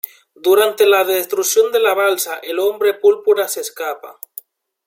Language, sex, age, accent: Spanish, male, 19-29, Caribe: Cuba, Venezuela, Puerto Rico, República Dominicana, Panamá, Colombia caribeña, México caribeño, Costa del golfo de México